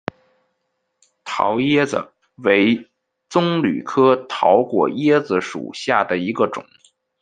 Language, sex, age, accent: Chinese, male, 19-29, 出生地：北京市